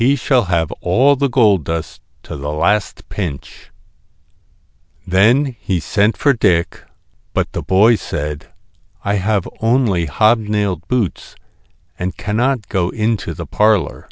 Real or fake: real